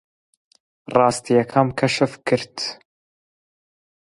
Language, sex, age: Central Kurdish, male, 19-29